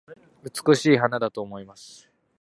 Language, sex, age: Japanese, male, under 19